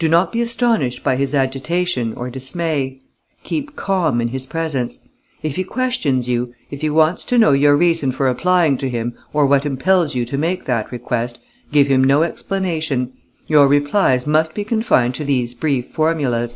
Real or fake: real